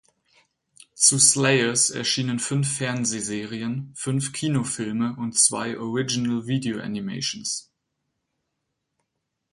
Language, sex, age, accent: German, male, 19-29, Deutschland Deutsch